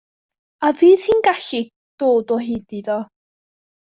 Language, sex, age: Welsh, female, under 19